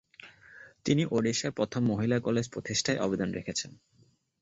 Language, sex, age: Bengali, male, 19-29